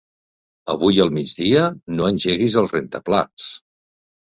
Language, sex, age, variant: Catalan, male, 50-59, Nord-Occidental